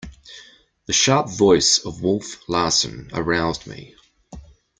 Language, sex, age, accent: English, male, 40-49, New Zealand English